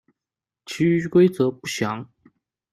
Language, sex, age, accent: Chinese, male, 19-29, 出生地：江苏省